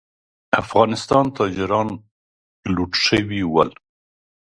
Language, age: Pashto, 60-69